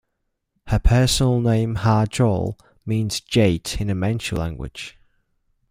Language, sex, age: English, male, 19-29